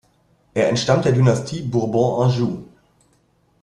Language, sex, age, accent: German, male, 30-39, Deutschland Deutsch